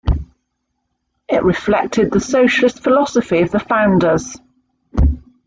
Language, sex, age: English, female, 50-59